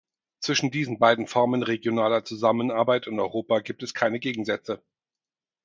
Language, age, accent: German, 40-49, Deutschland Deutsch